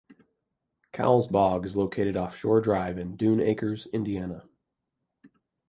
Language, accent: English, United States English